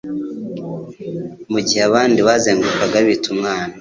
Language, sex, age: Kinyarwanda, male, 30-39